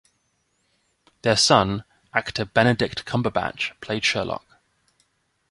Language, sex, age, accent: English, male, 19-29, England English